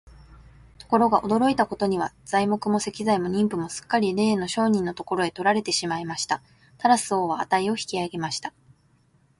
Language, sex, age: Japanese, female, 19-29